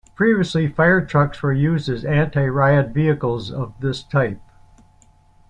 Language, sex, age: English, male, 70-79